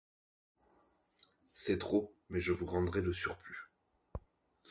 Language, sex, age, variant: French, male, 30-39, Français de métropole